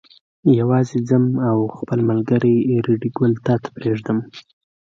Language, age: Pashto, 19-29